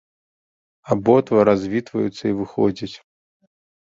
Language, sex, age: Belarusian, male, 19-29